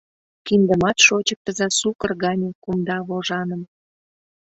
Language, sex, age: Mari, female, 30-39